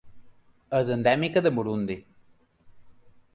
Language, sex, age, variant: Catalan, male, 30-39, Balear